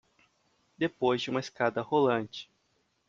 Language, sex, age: Portuguese, male, 19-29